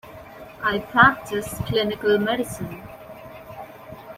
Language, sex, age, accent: English, female, 19-29, India and South Asia (India, Pakistan, Sri Lanka)